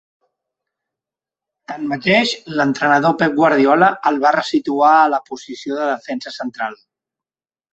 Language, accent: Catalan, valencià